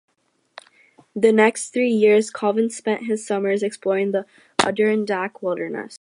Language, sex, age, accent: English, female, under 19, United States English